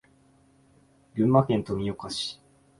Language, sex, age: Japanese, male, 19-29